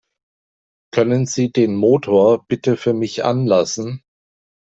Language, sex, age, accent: German, male, 60-69, Deutschland Deutsch